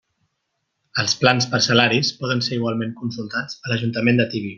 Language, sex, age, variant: Catalan, male, 30-39, Central